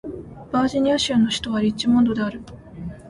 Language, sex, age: Japanese, female, 19-29